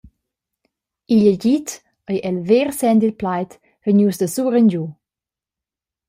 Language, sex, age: Romansh, female, 19-29